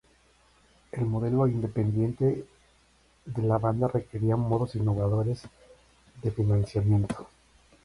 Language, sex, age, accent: Spanish, male, 30-39, México